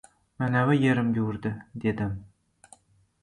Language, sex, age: Uzbek, male, 19-29